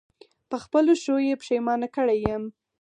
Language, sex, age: Pashto, female, under 19